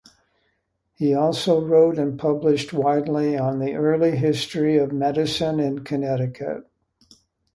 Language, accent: English, United States English